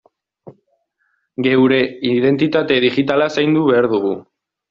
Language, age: Basque, 19-29